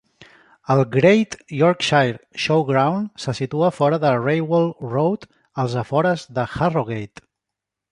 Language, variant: Catalan, Central